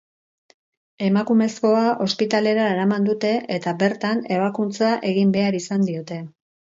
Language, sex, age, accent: Basque, female, 50-59, Mendebalekoa (Araba, Bizkaia, Gipuzkoako mendebaleko herri batzuk)